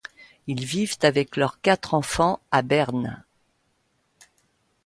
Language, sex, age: French, female, 60-69